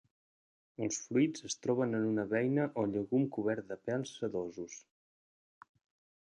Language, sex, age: Catalan, male, 30-39